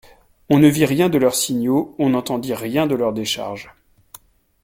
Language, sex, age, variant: French, male, 40-49, Français de métropole